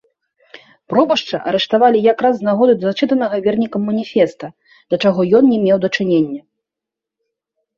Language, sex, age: Belarusian, female, 30-39